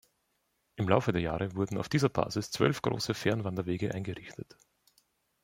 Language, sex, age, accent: German, male, 30-39, Österreichisches Deutsch